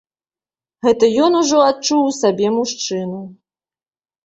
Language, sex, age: Belarusian, female, 30-39